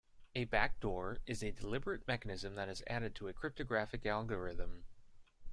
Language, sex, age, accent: English, male, 19-29, United States English